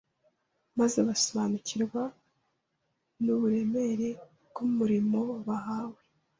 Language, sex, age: Kinyarwanda, female, 30-39